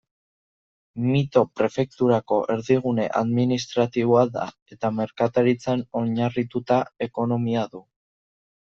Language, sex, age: Basque, male, under 19